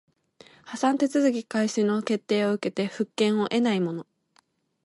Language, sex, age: Japanese, female, 19-29